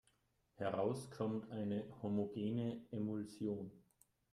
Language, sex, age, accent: German, male, 30-39, Österreichisches Deutsch